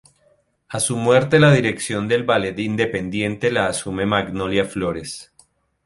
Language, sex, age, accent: Spanish, male, 40-49, Andino-Pacífico: Colombia, Perú, Ecuador, oeste de Bolivia y Venezuela andina